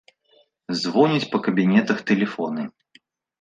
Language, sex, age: Belarusian, male, 19-29